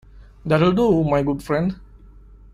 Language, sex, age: English, male, 30-39